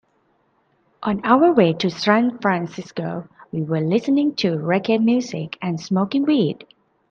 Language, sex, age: English, female, 30-39